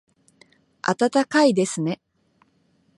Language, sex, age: Japanese, female, 19-29